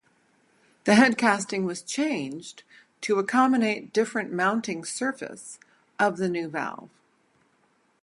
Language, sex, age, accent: English, female, 60-69, United States English